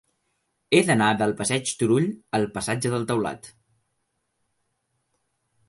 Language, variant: Catalan, Central